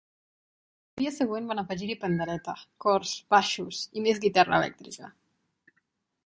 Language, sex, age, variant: Catalan, female, 19-29, Central